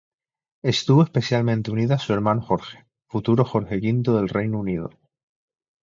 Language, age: Spanish, 19-29